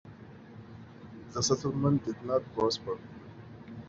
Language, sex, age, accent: English, male, 19-29, United States English